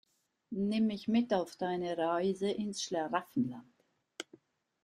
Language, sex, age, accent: German, female, 60-69, Schweizerdeutsch